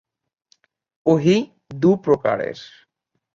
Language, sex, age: Bengali, male, 19-29